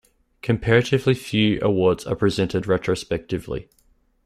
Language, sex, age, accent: English, male, 19-29, Australian English